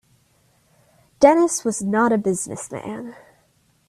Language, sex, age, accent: English, female, under 19, United States English